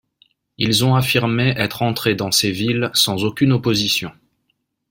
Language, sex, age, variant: French, male, 30-39, Français de métropole